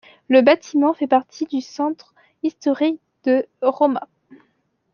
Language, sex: French, female